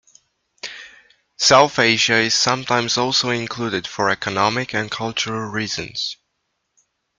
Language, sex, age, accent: English, male, 19-29, United States English